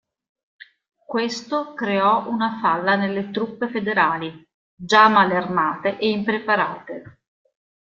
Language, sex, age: Italian, female, 50-59